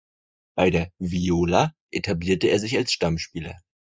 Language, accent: German, Deutschland Deutsch